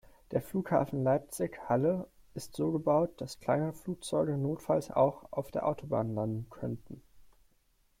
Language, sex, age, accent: German, male, 19-29, Deutschland Deutsch